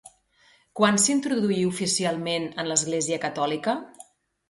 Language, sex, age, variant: Catalan, female, 40-49, Central